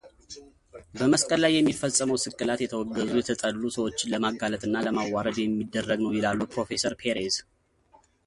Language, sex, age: Amharic, male, 30-39